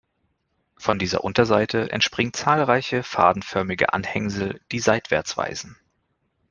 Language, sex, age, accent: German, male, 30-39, Deutschland Deutsch